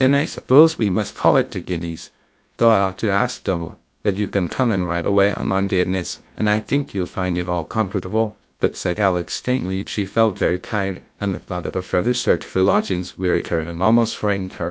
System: TTS, GlowTTS